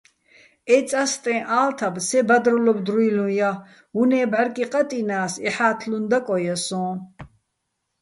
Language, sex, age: Bats, female, 60-69